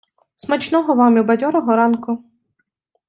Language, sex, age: Ukrainian, female, 19-29